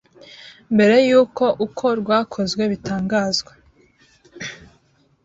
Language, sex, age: Kinyarwanda, female, 19-29